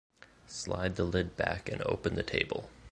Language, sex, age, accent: English, male, 19-29, United States English